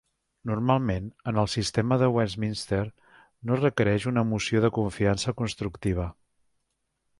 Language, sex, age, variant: Catalan, male, 50-59, Central